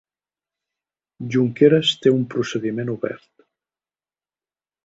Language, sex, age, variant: Catalan, male, 60-69, Central